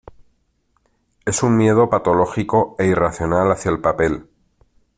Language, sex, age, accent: Spanish, male, 40-49, España: Centro-Sur peninsular (Madrid, Toledo, Castilla-La Mancha)